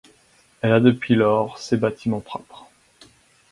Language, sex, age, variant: French, male, 19-29, Français de métropole